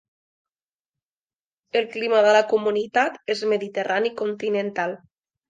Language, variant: Catalan, Nord-Occidental